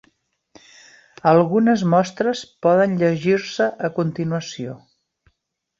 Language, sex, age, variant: Catalan, female, 50-59, Central